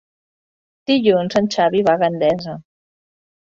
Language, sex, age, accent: Catalan, female, 50-59, Català central